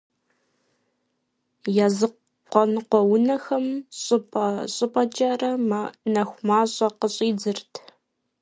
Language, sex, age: Kabardian, female, 19-29